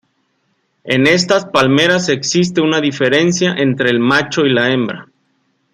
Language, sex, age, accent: Spanish, male, 40-49, México